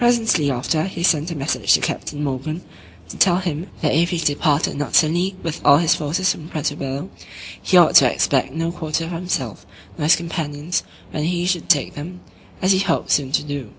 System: none